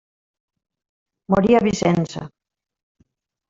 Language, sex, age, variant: Catalan, female, 60-69, Central